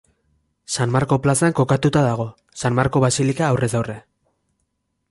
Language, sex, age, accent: Basque, male, 19-29, Erdialdekoa edo Nafarra (Gipuzkoa, Nafarroa)